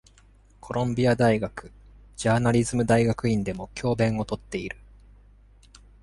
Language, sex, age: Japanese, male, 19-29